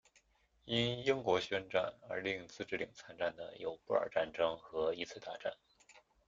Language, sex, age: Chinese, male, 19-29